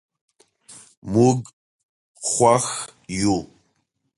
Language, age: Pashto, 30-39